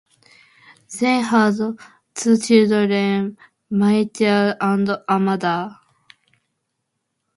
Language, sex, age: English, female, under 19